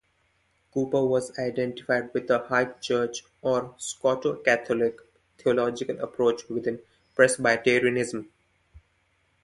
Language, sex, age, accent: English, male, 19-29, India and South Asia (India, Pakistan, Sri Lanka)